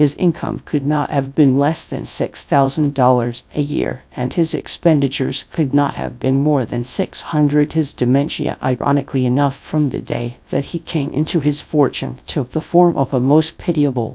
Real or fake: fake